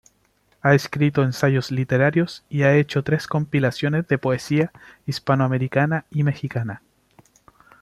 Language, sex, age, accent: Spanish, male, 19-29, Chileno: Chile, Cuyo